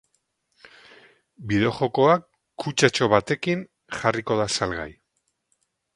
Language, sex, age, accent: Basque, male, 40-49, Mendebalekoa (Araba, Bizkaia, Gipuzkoako mendebaleko herri batzuk)